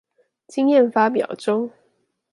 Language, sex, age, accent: Chinese, female, 19-29, 出生地：臺北市